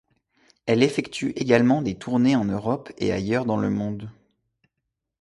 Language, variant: French, Français de métropole